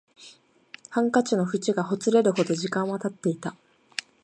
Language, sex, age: Japanese, female, 19-29